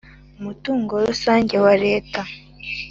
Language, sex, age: Kinyarwanda, female, 19-29